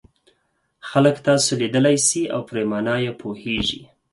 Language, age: Pashto, 30-39